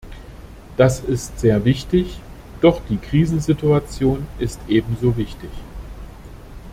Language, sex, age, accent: German, male, 40-49, Deutschland Deutsch